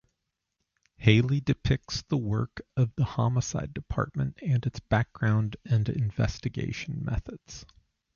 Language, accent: English, United States English